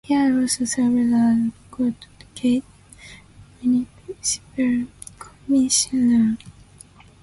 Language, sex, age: English, female, 19-29